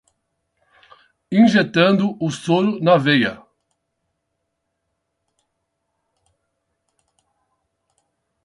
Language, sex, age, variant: Portuguese, male, 40-49, Portuguese (Brasil)